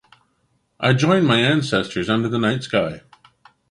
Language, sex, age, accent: English, male, 50-59, Canadian English